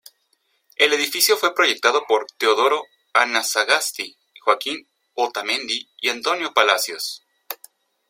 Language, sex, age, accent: Spanish, male, 19-29, México